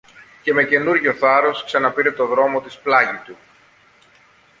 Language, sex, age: Greek, male, 40-49